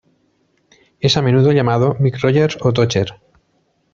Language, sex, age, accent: Spanish, male, 40-49, España: Centro-Sur peninsular (Madrid, Toledo, Castilla-La Mancha)